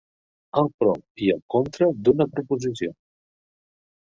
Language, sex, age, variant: Catalan, male, 50-59, Central